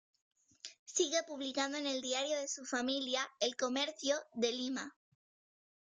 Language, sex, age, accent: Spanish, female, under 19, España: Norte peninsular (Asturias, Castilla y León, Cantabria, País Vasco, Navarra, Aragón, La Rioja, Guadalajara, Cuenca)